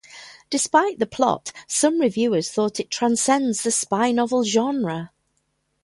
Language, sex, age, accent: English, female, 50-59, England English